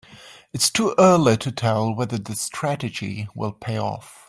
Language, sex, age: English, male, 30-39